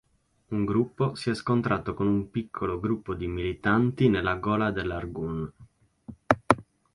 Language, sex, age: Italian, male, 19-29